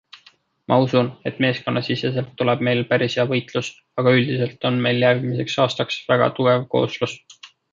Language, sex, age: Estonian, male, 19-29